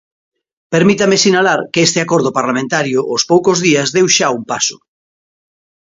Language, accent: Galician, Normativo (estándar)